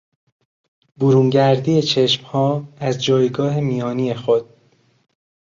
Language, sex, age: Persian, male, 30-39